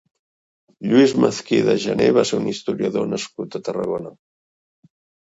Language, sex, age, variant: Catalan, male, 50-59, Central